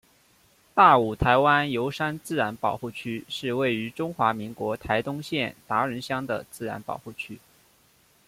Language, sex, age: Chinese, male, 19-29